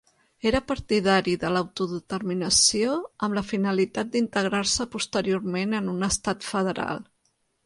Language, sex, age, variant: Catalan, female, 40-49, Central